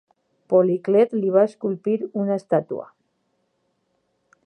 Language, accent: Catalan, valencià